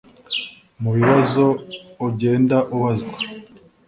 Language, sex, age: Kinyarwanda, male, 19-29